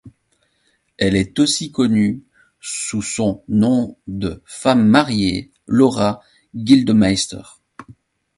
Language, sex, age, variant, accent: French, male, 40-49, Français d'Europe, Français de Belgique